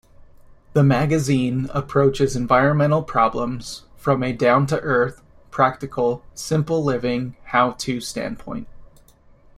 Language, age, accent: English, 30-39, United States English